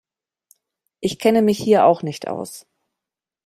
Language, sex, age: German, female, 40-49